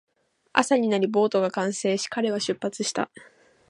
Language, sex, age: Japanese, female, under 19